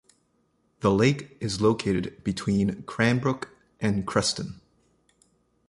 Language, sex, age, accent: English, male, 30-39, Canadian English